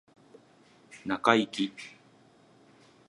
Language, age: Japanese, 40-49